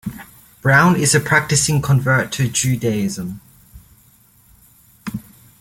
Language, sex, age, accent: English, male, under 19, Australian English